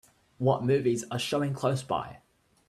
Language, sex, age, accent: English, male, 19-29, Australian English